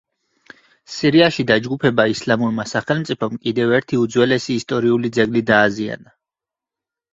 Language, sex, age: Georgian, male, 30-39